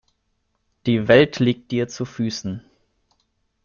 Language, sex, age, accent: German, male, 19-29, Deutschland Deutsch